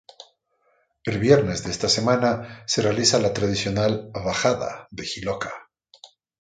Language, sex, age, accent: Spanish, male, 50-59, Andino-Pacífico: Colombia, Perú, Ecuador, oeste de Bolivia y Venezuela andina